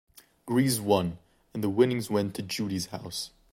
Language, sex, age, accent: English, male, 19-29, United States English